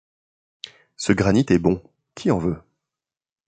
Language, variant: French, Français de métropole